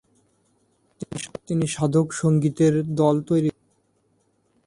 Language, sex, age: Bengali, male, 19-29